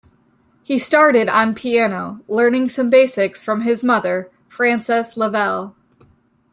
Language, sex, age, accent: English, female, 30-39, United States English